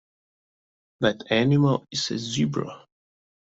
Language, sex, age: English, male, 19-29